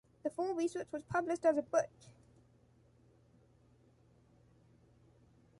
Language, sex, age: English, male, under 19